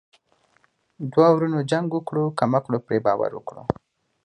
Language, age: Pashto, 19-29